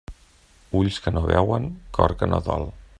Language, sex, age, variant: Catalan, male, 40-49, Central